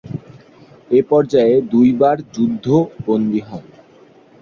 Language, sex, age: Bengali, male, 19-29